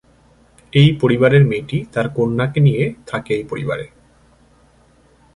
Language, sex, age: Bengali, male, 30-39